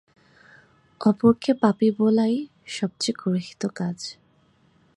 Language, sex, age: Bengali, female, 19-29